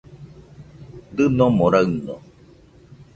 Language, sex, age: Nüpode Huitoto, female, 40-49